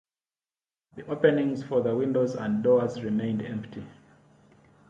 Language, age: English, 30-39